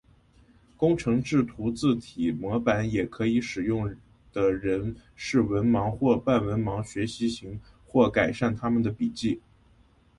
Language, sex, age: Chinese, male, 30-39